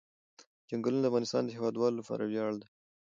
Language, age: Pashto, 19-29